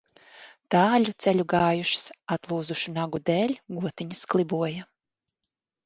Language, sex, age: Latvian, female, 30-39